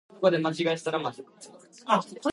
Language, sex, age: English, female, 19-29